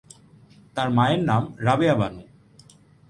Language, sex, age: Bengali, male, 30-39